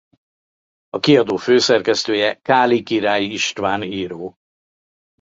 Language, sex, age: Hungarian, male, 60-69